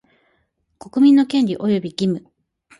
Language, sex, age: Japanese, female, 30-39